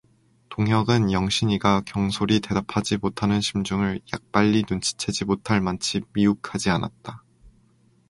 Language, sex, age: Korean, male, 19-29